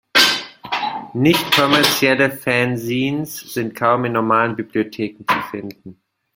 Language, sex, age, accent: German, male, 19-29, Deutschland Deutsch